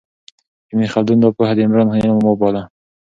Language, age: Pashto, 19-29